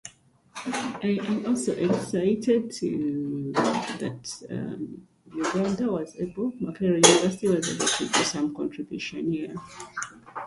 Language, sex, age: English, female, 30-39